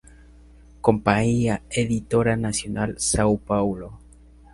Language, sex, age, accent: Spanish, male, 19-29, Andino-Pacífico: Colombia, Perú, Ecuador, oeste de Bolivia y Venezuela andina